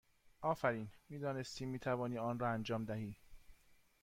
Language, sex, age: Persian, male, 40-49